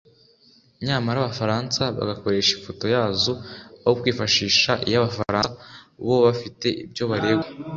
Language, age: Kinyarwanda, under 19